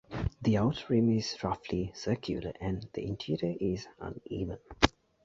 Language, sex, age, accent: English, male, 19-29, England English